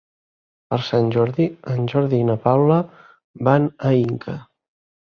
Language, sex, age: Catalan, male, 30-39